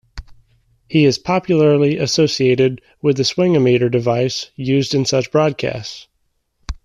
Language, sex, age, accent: English, male, 19-29, United States English